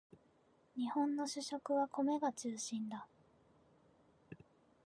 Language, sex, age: Japanese, female, 19-29